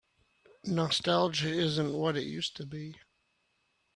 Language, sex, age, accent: English, male, 30-39, United States English